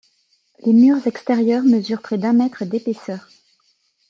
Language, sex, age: French, female, 40-49